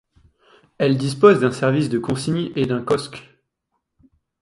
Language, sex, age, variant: French, male, 19-29, Français de métropole